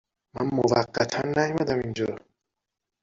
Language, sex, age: Persian, male, 30-39